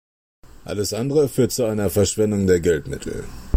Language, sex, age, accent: German, male, 40-49, Deutschland Deutsch